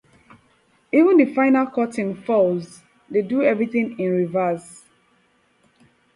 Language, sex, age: English, female, 19-29